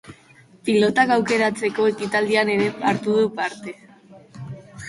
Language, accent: Basque, Erdialdekoa edo Nafarra (Gipuzkoa, Nafarroa)